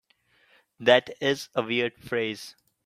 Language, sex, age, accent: English, male, 19-29, India and South Asia (India, Pakistan, Sri Lanka)